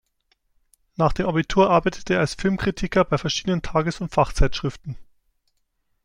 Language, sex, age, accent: German, male, 19-29, Deutschland Deutsch